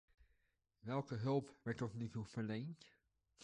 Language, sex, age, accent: Dutch, male, 30-39, Nederlands Nederlands